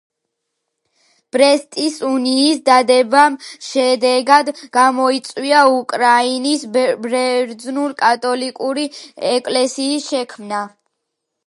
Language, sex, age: Georgian, female, under 19